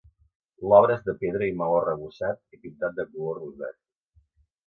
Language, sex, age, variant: Catalan, male, 60-69, Central